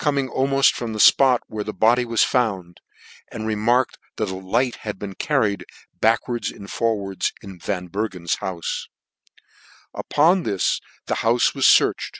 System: none